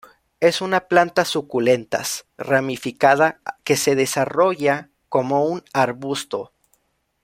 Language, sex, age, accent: Spanish, male, 19-29, México